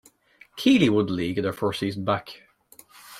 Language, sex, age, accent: English, male, 19-29, Irish English